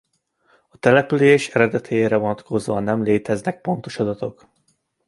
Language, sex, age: Hungarian, male, 19-29